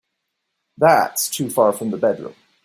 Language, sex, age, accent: English, male, 40-49, United States English